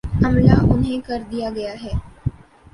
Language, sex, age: Urdu, female, 19-29